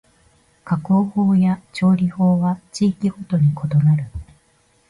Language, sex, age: Japanese, female, 50-59